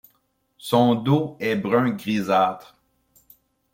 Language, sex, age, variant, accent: French, male, 40-49, Français d'Amérique du Nord, Français du Canada